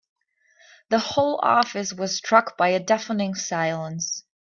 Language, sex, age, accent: English, female, 19-29, United States English